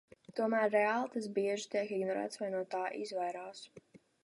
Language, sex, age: Latvian, female, under 19